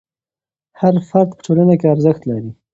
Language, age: Pashto, 19-29